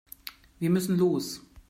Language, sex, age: German, female, 30-39